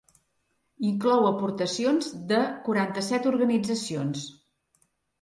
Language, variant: Catalan, Central